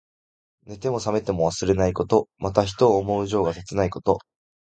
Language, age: Japanese, 19-29